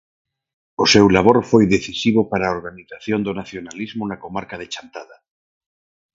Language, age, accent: Galician, 30-39, Normativo (estándar); Neofalante